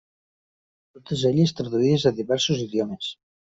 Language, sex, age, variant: Catalan, male, 50-59, Nord-Occidental